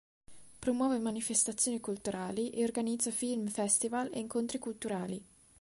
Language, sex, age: Italian, female, 19-29